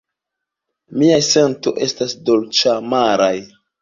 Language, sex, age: Esperanto, male, 19-29